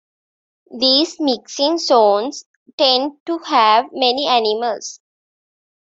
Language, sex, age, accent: English, female, 19-29, India and South Asia (India, Pakistan, Sri Lanka)